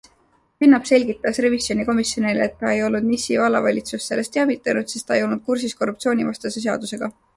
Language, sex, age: Estonian, female, 19-29